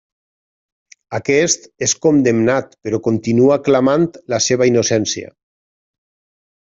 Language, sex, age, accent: Catalan, male, 40-49, valencià